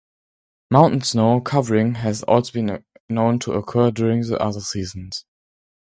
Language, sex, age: English, male, under 19